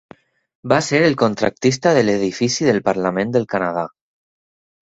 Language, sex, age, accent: Catalan, male, 30-39, valencià; valencià meridional